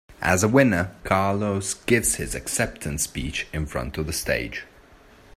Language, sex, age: English, male, 30-39